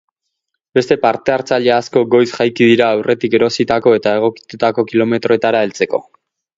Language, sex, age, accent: Basque, male, 30-39, Erdialdekoa edo Nafarra (Gipuzkoa, Nafarroa)